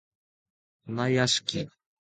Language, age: Japanese, 19-29